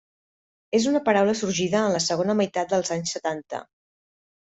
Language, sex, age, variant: Catalan, female, 50-59, Central